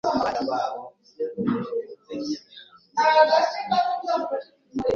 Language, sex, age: Kinyarwanda, male, 19-29